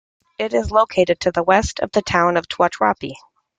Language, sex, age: English, female, 40-49